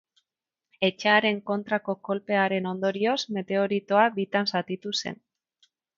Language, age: Basque, 90+